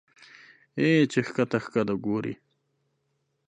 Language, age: Pashto, 19-29